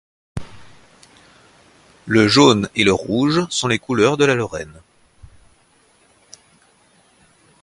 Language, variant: French, Français de métropole